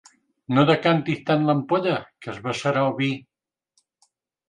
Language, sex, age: Catalan, male, 70-79